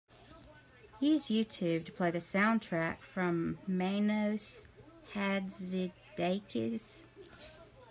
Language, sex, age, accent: English, female, 30-39, United States English